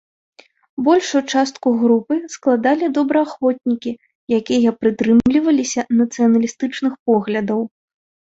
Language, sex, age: Belarusian, female, 30-39